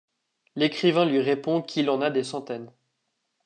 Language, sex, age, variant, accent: French, male, under 19, Français d'Europe, Français de Suisse